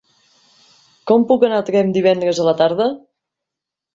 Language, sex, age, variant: Catalan, female, 40-49, Central